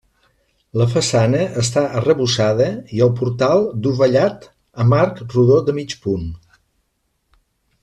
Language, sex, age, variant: Catalan, male, 60-69, Central